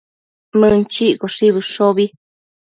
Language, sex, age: Matsés, female, 30-39